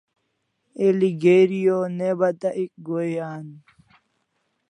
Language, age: Kalasha, 19-29